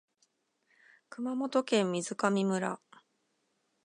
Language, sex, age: Japanese, female, 40-49